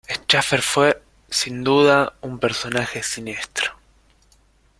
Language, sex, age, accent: Spanish, male, 19-29, Rioplatense: Argentina, Uruguay, este de Bolivia, Paraguay